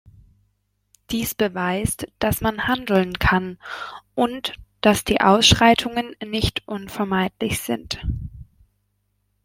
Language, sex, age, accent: German, female, 19-29, Deutschland Deutsch